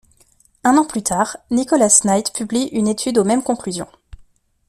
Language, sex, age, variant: French, female, 19-29, Français de métropole